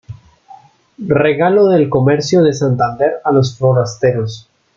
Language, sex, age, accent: Spanish, male, 19-29, Andino-Pacífico: Colombia, Perú, Ecuador, oeste de Bolivia y Venezuela andina